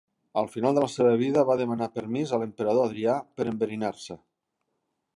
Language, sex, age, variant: Catalan, male, 40-49, Central